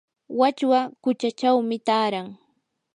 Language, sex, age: Yanahuanca Pasco Quechua, female, 19-29